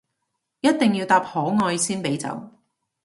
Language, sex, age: Cantonese, female, 40-49